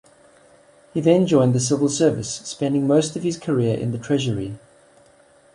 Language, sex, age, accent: English, male, 40-49, Southern African (South Africa, Zimbabwe, Namibia)